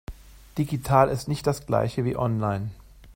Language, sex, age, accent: German, male, 40-49, Deutschland Deutsch